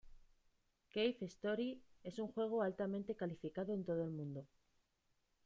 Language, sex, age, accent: Spanish, female, 30-39, España: Norte peninsular (Asturias, Castilla y León, Cantabria, País Vasco, Navarra, Aragón, La Rioja, Guadalajara, Cuenca)